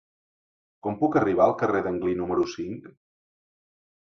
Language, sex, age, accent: Catalan, male, 19-29, Empordanès